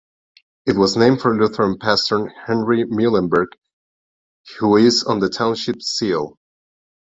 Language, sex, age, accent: English, male, 30-39, United States English